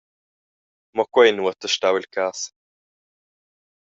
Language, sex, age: Romansh, male, under 19